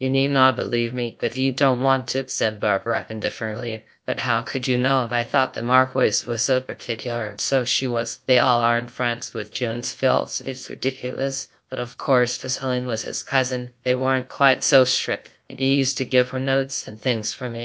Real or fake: fake